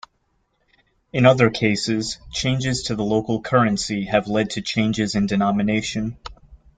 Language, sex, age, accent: English, male, 30-39, United States English